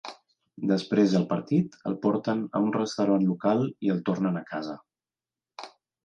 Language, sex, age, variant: Catalan, male, 40-49, Central